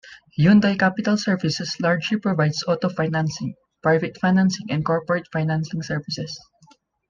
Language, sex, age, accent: English, male, 19-29, Filipino